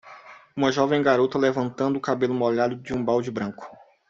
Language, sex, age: Portuguese, male, 19-29